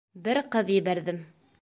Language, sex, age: Bashkir, female, 19-29